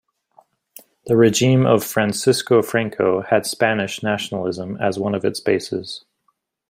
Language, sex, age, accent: English, male, 30-39, United States English